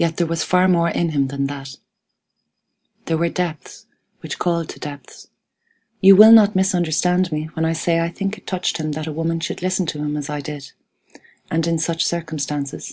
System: none